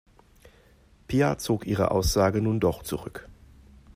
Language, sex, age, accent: German, male, 40-49, Deutschland Deutsch